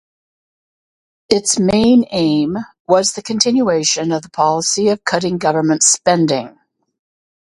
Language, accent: English, United States English